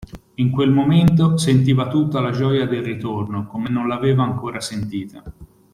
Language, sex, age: Italian, male, 40-49